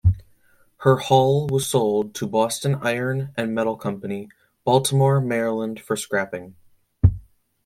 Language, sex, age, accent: English, male, under 19, United States English